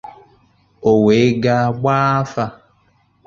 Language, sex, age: Igbo, male, 30-39